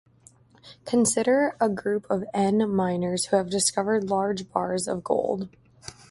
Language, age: English, 19-29